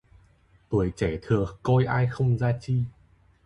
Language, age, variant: Vietnamese, 19-29, Hà Nội